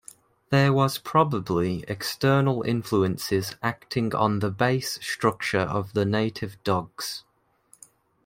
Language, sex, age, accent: English, male, 19-29, England English